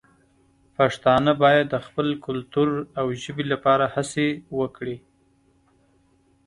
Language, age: Pashto, 30-39